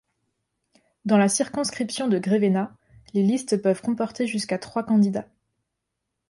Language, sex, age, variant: French, female, 19-29, Français de métropole